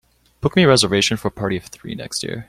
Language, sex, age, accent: English, male, 19-29, United States English